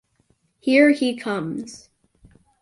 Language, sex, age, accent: English, male, under 19, Canadian English